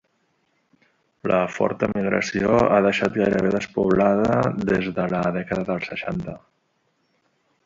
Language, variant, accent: Catalan, Central, central